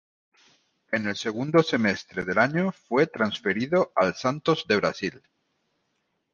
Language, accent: Spanish, España: Sur peninsular (Andalucia, Extremadura, Murcia)